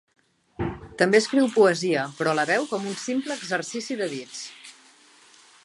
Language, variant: Catalan, Central